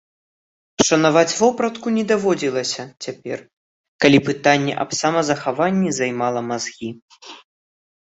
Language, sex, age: Belarusian, male, under 19